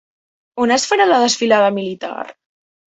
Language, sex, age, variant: Catalan, female, under 19, Central